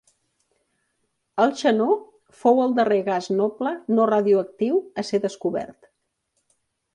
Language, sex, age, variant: Catalan, female, 50-59, Central